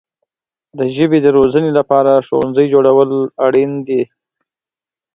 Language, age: Pashto, 30-39